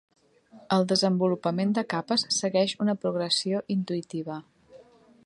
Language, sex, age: Catalan, female, 40-49